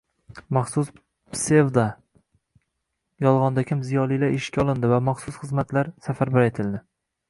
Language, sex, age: Uzbek, male, 19-29